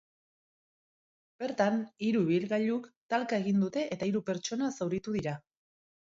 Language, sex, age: Basque, female, 40-49